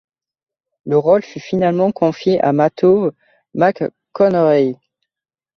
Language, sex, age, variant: French, male, under 19, Français de métropole